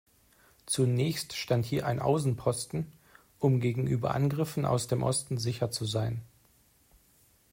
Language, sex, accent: German, male, Deutschland Deutsch